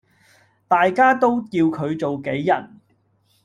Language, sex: Cantonese, male